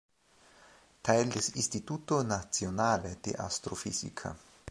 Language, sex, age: German, male, 40-49